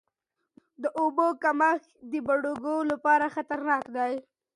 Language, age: Pashto, 19-29